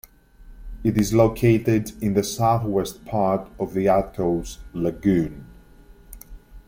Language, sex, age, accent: English, male, 30-39, England English